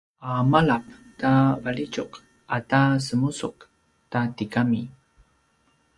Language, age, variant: Paiwan, 30-39, pinayuanan a kinaikacedasan (東排灣語)